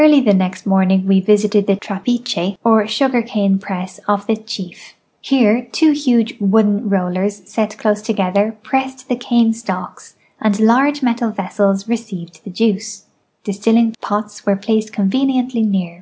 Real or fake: real